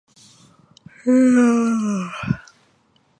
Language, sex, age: English, female, 19-29